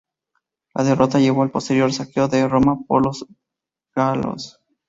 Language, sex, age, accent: Spanish, male, 19-29, México